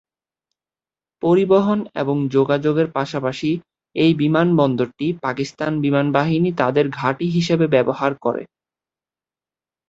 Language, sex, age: Bengali, male, 19-29